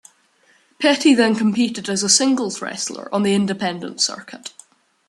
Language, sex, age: English, male, under 19